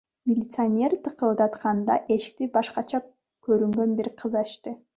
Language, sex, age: Kyrgyz, female, 30-39